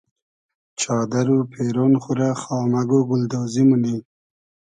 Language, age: Hazaragi, 19-29